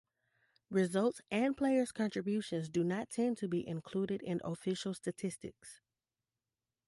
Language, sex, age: English, female, 30-39